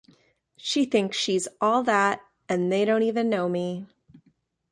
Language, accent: English, United States English